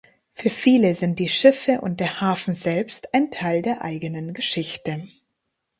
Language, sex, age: German, female, 30-39